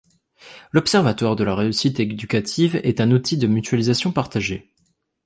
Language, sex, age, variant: French, male, 19-29, Français de métropole